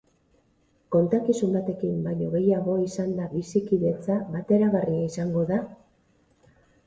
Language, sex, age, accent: Basque, female, 50-59, Erdialdekoa edo Nafarra (Gipuzkoa, Nafarroa)